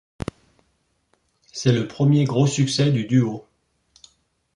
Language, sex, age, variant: French, male, 50-59, Français de métropole